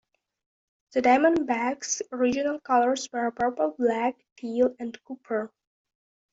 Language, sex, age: English, female, under 19